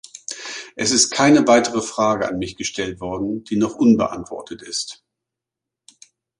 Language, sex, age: German, male, 50-59